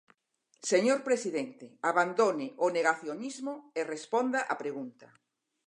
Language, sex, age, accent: Galician, female, 60-69, Normativo (estándar)